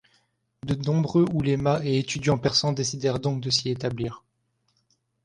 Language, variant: French, Français de métropole